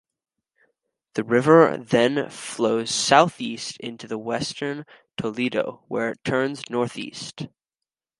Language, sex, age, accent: English, male, under 19, United States English